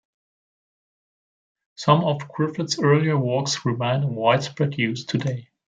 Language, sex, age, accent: English, male, 19-29, England English